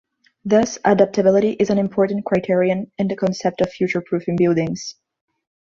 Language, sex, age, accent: English, female, 19-29, United States English